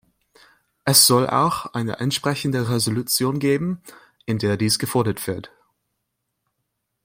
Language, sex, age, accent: German, male, 19-29, Deutschland Deutsch